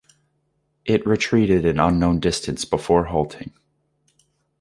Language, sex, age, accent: English, male, 19-29, United States English